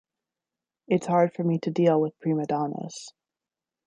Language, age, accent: English, 30-39, United States English